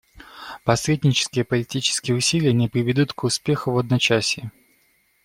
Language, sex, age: Russian, male, 19-29